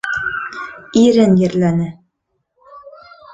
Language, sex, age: Bashkir, female, 19-29